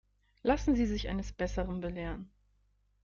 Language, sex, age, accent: German, female, 19-29, Deutschland Deutsch